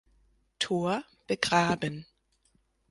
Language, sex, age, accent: German, female, 30-39, Deutschland Deutsch